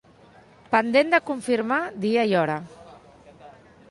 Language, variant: Catalan, Central